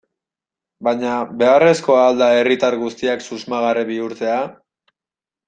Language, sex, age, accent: Basque, male, 19-29, Mendebalekoa (Araba, Bizkaia, Gipuzkoako mendebaleko herri batzuk)